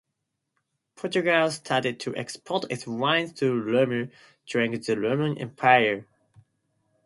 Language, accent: English, United States English